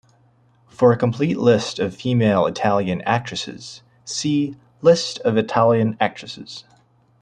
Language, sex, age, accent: English, male, 19-29, United States English